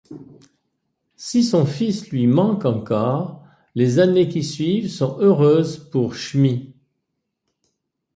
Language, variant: French, Français de métropole